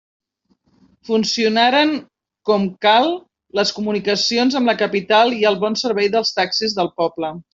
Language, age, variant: Catalan, 40-49, Central